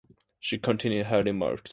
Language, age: English, 19-29